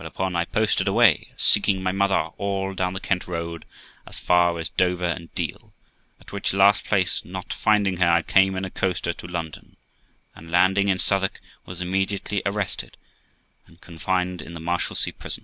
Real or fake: real